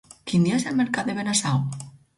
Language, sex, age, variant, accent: Catalan, female, 40-49, Alacantí, valencià